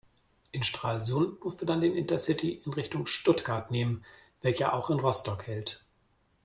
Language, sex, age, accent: German, male, 40-49, Deutschland Deutsch